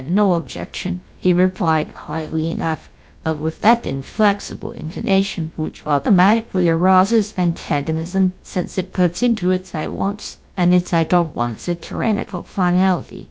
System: TTS, GlowTTS